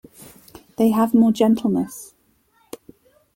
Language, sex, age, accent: English, female, 40-49, England English